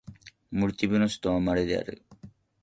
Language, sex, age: Japanese, male, 19-29